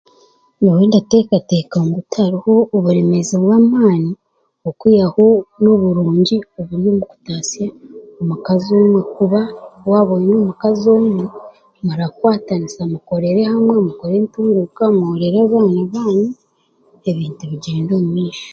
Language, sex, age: Chiga, male, 30-39